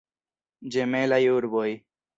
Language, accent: Esperanto, Internacia